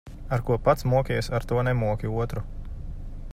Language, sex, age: Latvian, male, 30-39